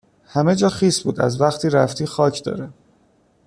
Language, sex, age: Persian, male, 30-39